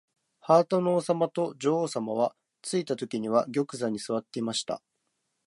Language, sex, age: Japanese, male, 19-29